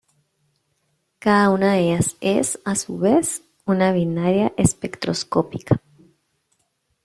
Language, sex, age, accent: Spanish, female, 30-39, América central